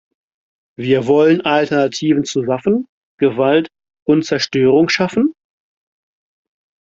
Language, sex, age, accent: German, male, 30-39, Deutschland Deutsch